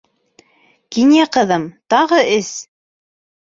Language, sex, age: Bashkir, female, 19-29